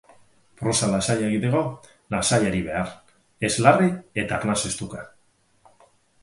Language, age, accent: Basque, 40-49, Mendebalekoa (Araba, Bizkaia, Gipuzkoako mendebaleko herri batzuk)